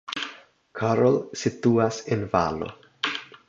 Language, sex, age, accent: Esperanto, male, 19-29, Internacia